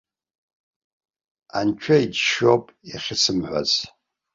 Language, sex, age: Abkhazian, male, 60-69